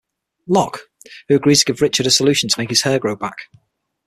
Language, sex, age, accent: English, male, 40-49, England English